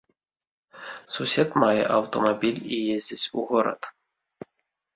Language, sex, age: Belarusian, male, 40-49